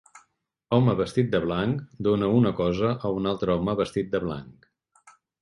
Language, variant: Catalan, Central